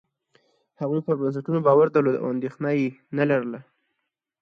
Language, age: Pashto, 19-29